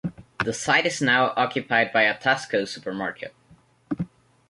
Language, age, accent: English, under 19, United States English